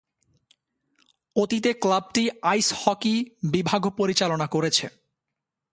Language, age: Bengali, 19-29